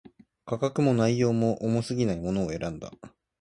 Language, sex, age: Japanese, male, under 19